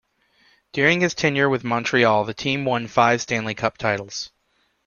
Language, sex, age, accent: English, male, 30-39, United States English